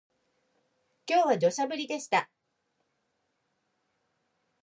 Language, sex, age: Japanese, female, 50-59